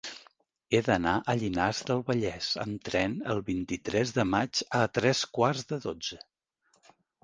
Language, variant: Catalan, Central